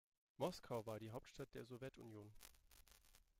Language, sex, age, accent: German, male, 30-39, Deutschland Deutsch